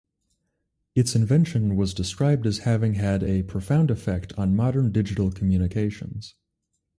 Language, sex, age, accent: English, male, 19-29, United States English